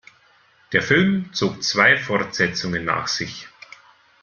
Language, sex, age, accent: German, male, 40-49, Deutschland Deutsch